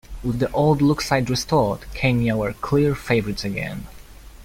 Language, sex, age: English, male, 19-29